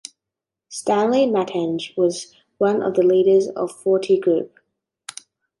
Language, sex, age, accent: English, female, under 19, Australian English